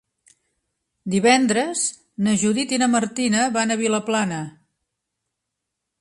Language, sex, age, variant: Catalan, female, 60-69, Central